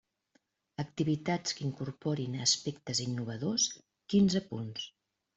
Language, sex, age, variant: Catalan, female, 50-59, Central